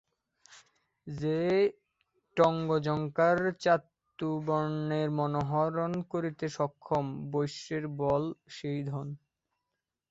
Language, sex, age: Bengali, male, 19-29